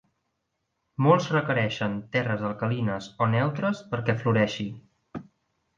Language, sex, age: Catalan, male, 19-29